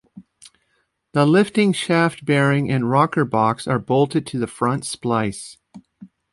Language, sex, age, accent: English, male, 50-59, United States English